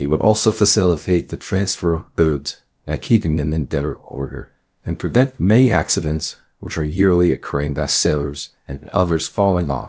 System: TTS, VITS